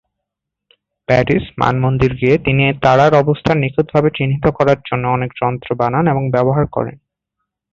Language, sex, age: Bengali, male, 19-29